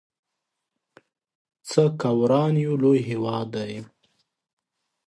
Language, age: Pashto, 19-29